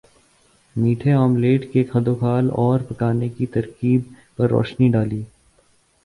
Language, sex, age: Urdu, male, 19-29